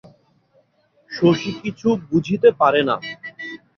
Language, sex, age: Bengali, male, 19-29